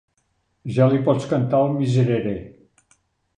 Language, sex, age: Catalan, male, 70-79